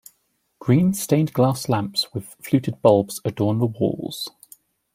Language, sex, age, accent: English, male, 19-29, England English